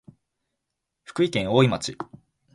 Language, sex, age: Japanese, male, 19-29